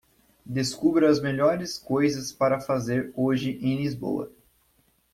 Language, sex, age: Portuguese, male, 19-29